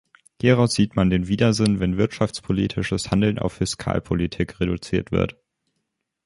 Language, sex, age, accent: German, male, under 19, Deutschland Deutsch